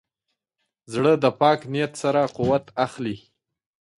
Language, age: Pashto, 40-49